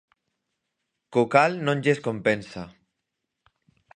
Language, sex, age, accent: Galician, male, 19-29, Normativo (estándar)